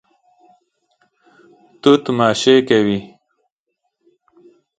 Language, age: Pashto, 30-39